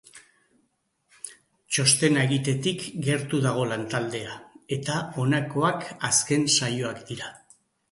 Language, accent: Basque, Erdialdekoa edo Nafarra (Gipuzkoa, Nafarroa)